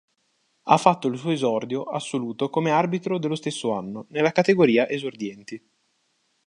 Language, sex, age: Italian, male, 19-29